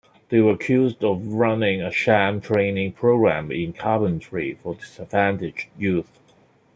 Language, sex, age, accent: English, male, 30-39, Hong Kong English